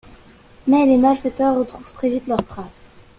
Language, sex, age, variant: French, female, under 19, Français de métropole